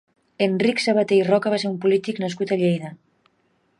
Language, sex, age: Catalan, female, 40-49